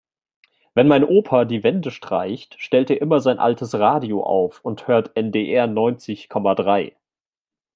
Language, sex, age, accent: German, male, 19-29, Deutschland Deutsch